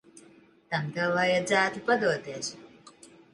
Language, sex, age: Latvian, female, 30-39